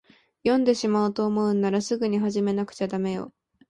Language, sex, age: Japanese, female, 19-29